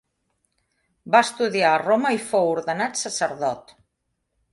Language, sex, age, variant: Catalan, female, 50-59, Central